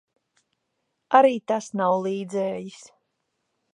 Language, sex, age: Latvian, female, 40-49